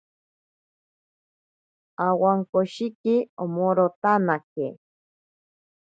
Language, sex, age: Ashéninka Perené, female, 30-39